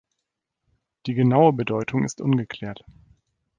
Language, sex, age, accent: German, male, 30-39, Deutschland Deutsch